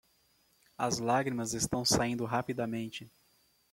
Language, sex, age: Portuguese, male, 30-39